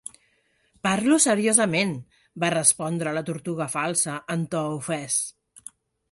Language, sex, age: Catalan, female, 40-49